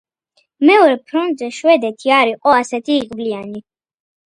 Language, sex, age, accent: Georgian, female, 40-49, ჩვეულებრივი